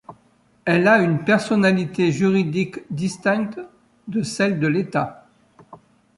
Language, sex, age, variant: French, male, 60-69, Français de métropole